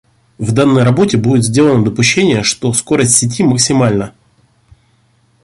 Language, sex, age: Russian, male, 30-39